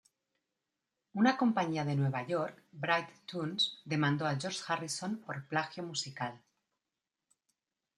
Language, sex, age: Spanish, female, 40-49